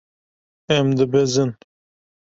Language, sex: Kurdish, male